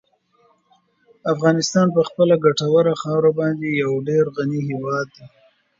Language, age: Pashto, 30-39